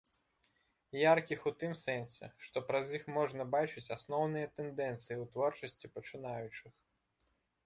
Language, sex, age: Belarusian, male, 19-29